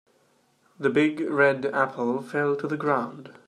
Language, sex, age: English, male, 19-29